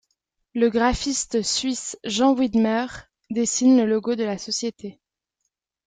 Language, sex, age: French, female, 19-29